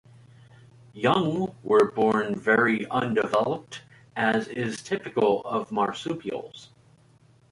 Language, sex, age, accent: English, male, 40-49, United States English